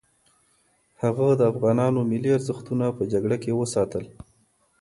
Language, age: Pashto, 30-39